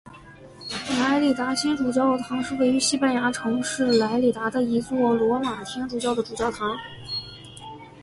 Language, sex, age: Chinese, female, 19-29